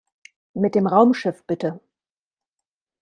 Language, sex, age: German, female, 50-59